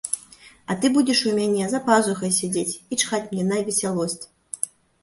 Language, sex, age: Belarusian, female, 30-39